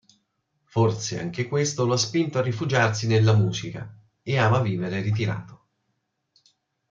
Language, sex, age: Italian, male, 50-59